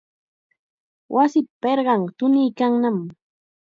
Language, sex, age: Chiquián Ancash Quechua, female, 19-29